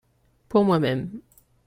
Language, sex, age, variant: French, male, 19-29, Français de métropole